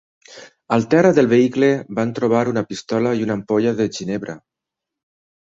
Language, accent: Catalan, valencià